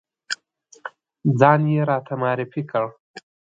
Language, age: Pashto, 19-29